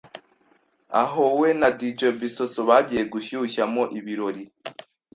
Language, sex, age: Kinyarwanda, male, 19-29